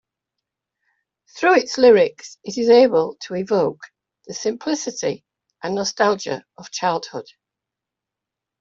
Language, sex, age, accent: English, female, 60-69, England English